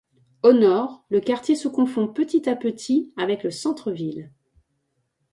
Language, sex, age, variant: French, female, 40-49, Français de métropole